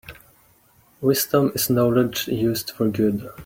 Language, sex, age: English, male, 30-39